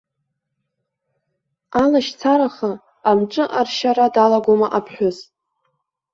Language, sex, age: Abkhazian, female, under 19